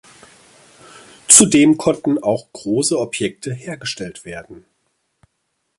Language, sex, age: German, male, 40-49